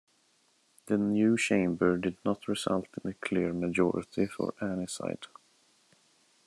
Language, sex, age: English, male, 30-39